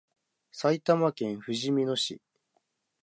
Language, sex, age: Japanese, male, 19-29